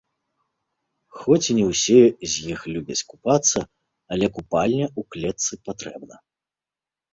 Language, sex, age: Belarusian, male, 30-39